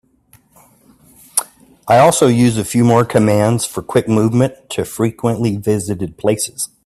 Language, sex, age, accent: English, male, 50-59, United States English